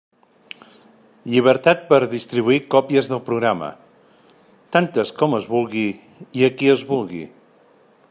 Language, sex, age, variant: Catalan, male, 40-49, Central